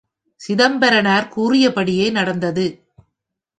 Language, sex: Tamil, female